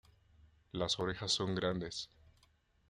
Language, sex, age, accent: Spanish, male, 19-29, México